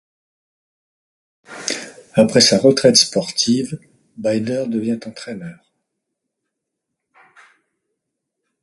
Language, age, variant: French, 70-79, Français de métropole